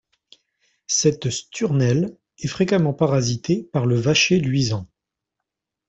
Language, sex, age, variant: French, male, 40-49, Français de métropole